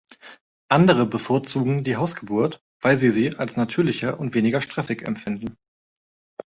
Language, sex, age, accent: German, male, 19-29, Deutschland Deutsch